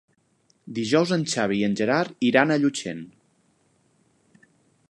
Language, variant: Catalan, Central